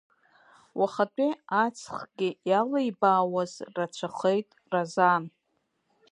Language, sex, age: Abkhazian, female, under 19